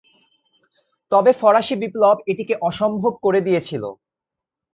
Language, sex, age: Bengali, male, 19-29